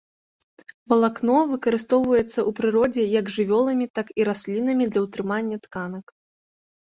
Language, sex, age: Belarusian, female, 19-29